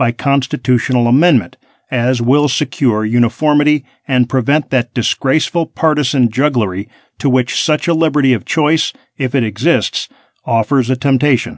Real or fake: real